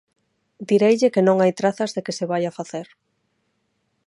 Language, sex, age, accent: Galician, female, 30-39, Normativo (estándar); Neofalante